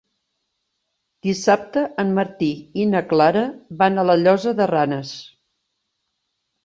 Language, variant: Catalan, Central